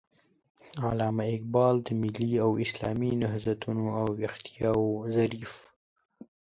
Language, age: Pashto, 19-29